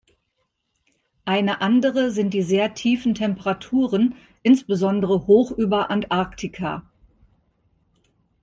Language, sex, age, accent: German, female, 50-59, Deutschland Deutsch